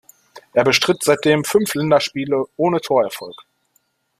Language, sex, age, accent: German, male, 30-39, Deutschland Deutsch